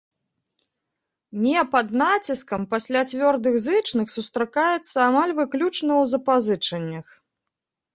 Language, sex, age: Belarusian, female, 30-39